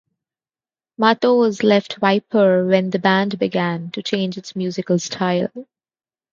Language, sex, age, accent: English, female, 19-29, India and South Asia (India, Pakistan, Sri Lanka)